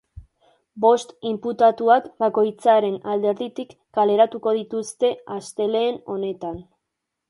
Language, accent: Basque, Erdialdekoa edo Nafarra (Gipuzkoa, Nafarroa)